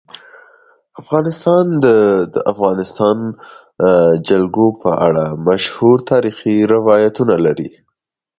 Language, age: Pashto, 19-29